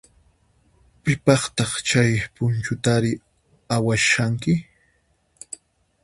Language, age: Puno Quechua, 19-29